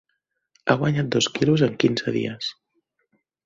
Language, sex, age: Catalan, female, 30-39